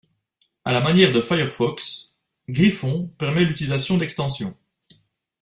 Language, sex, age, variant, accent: French, male, 30-39, Français d'Europe, Français de Suisse